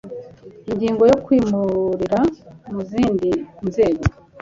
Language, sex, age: Kinyarwanda, female, 30-39